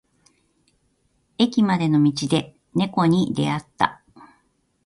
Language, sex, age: Japanese, female, 50-59